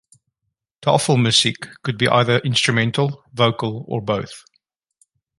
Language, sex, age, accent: English, male, 40-49, Southern African (South Africa, Zimbabwe, Namibia)